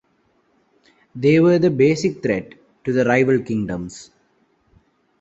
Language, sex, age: English, male, under 19